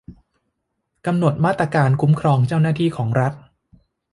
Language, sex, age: Thai, male, 19-29